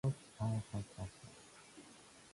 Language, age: English, 19-29